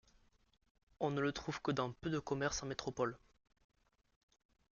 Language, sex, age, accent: French, male, under 19, Français du sud de la France